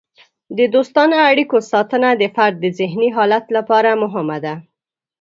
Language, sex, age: Pashto, female, 19-29